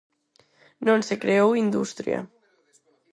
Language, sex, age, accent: Galician, female, under 19, Neofalante